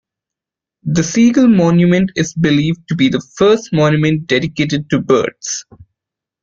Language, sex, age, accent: English, male, 19-29, India and South Asia (India, Pakistan, Sri Lanka)